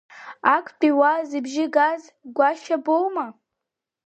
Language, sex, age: Abkhazian, female, under 19